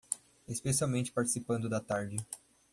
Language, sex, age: Portuguese, male, 19-29